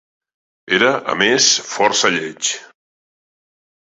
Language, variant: Catalan, Nord-Occidental